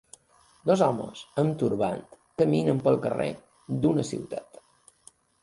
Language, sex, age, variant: Catalan, male, 50-59, Balear